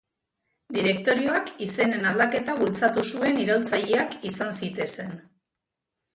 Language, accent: Basque, Mendebalekoa (Araba, Bizkaia, Gipuzkoako mendebaleko herri batzuk)